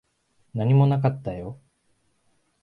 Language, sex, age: Japanese, male, 19-29